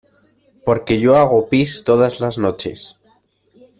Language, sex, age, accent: Spanish, male, under 19, España: Centro-Sur peninsular (Madrid, Toledo, Castilla-La Mancha)